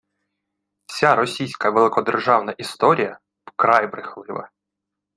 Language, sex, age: Ukrainian, male, 30-39